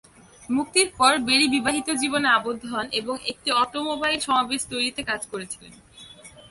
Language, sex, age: Bengali, female, under 19